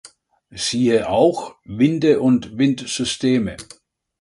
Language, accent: German, Deutschland Deutsch